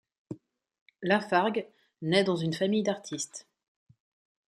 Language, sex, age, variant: French, female, 40-49, Français de métropole